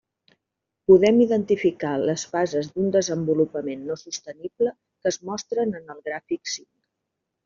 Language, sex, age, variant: Catalan, female, 50-59, Central